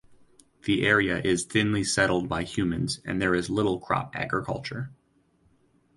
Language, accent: English, United States English